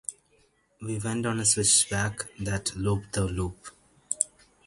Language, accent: English, India and South Asia (India, Pakistan, Sri Lanka)